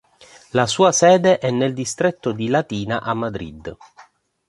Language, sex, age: Italian, male, 40-49